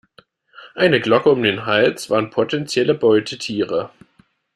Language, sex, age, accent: German, male, 19-29, Deutschland Deutsch